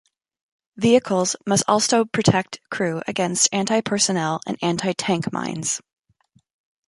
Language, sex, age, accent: English, female, 30-39, United States English